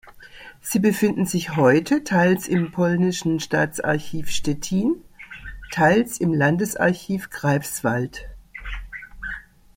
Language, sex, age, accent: German, female, 60-69, Deutschland Deutsch